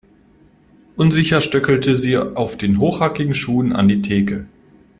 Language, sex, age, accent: German, male, 30-39, Deutschland Deutsch